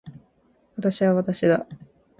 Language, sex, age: Japanese, female, 19-29